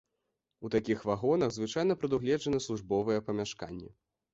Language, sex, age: Belarusian, male, under 19